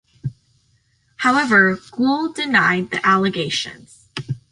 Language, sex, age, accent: English, female, under 19, United States English